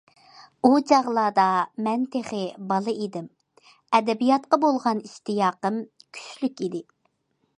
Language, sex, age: Uyghur, female, 19-29